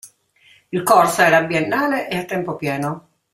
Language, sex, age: Italian, female, 60-69